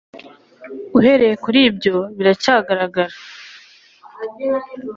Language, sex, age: Kinyarwanda, female, under 19